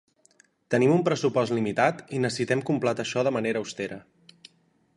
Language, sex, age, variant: Catalan, male, 19-29, Central